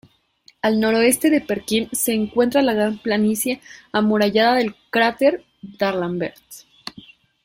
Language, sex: Spanish, female